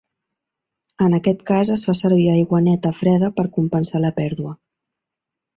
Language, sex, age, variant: Catalan, female, 19-29, Central